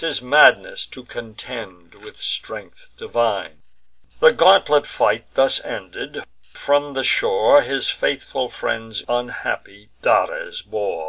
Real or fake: real